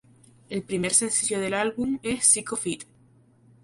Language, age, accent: Spanish, 19-29, España: Islas Canarias